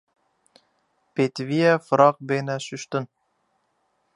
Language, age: Kurdish, 19-29